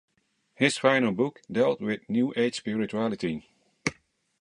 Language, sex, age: English, male, 40-49